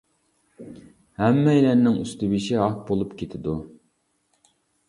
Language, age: Uyghur, 40-49